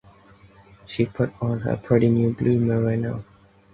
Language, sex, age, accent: English, male, 19-29, England English